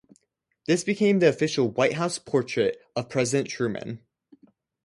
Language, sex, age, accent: English, male, under 19, United States English